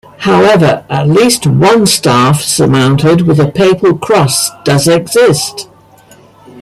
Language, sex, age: English, female, 70-79